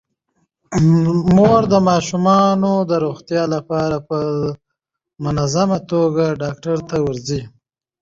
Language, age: Pashto, 19-29